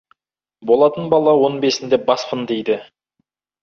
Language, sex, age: Kazakh, male, 19-29